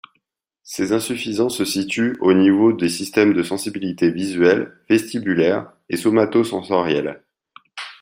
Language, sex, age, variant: French, male, 30-39, Français de métropole